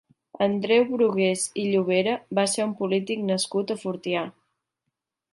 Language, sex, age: Catalan, female, 19-29